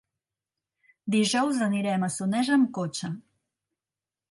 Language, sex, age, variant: Catalan, female, 40-49, Central